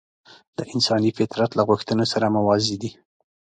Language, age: Pashto, 19-29